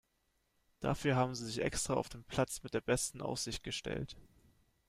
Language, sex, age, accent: German, male, 19-29, Deutschland Deutsch